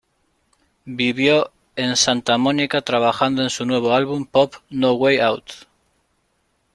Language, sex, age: Spanish, male, 30-39